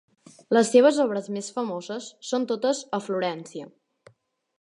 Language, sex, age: Catalan, female, under 19